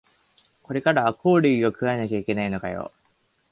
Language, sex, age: Japanese, male, under 19